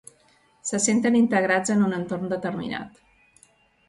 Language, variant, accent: Catalan, Central, central